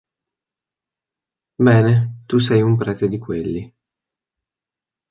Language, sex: Italian, male